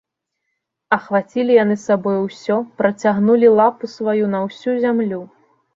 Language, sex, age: Belarusian, female, 19-29